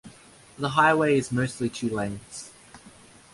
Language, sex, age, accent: English, male, under 19, Australian English